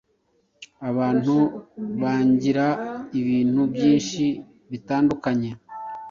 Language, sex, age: Kinyarwanda, male, 40-49